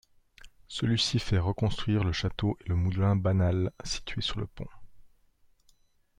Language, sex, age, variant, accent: French, male, 30-39, Français d'Europe, Français de Suisse